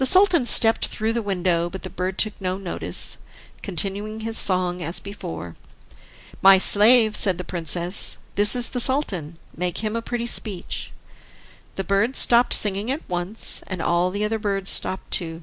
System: none